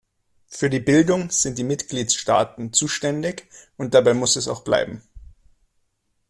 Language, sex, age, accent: German, male, 19-29, Deutschland Deutsch